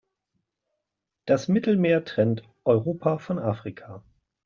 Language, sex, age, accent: German, male, 40-49, Deutschland Deutsch